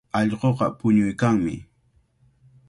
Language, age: Cajatambo North Lima Quechua, 19-29